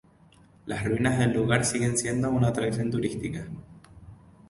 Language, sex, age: Spanish, male, 19-29